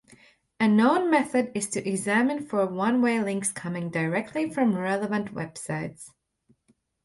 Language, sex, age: English, female, 30-39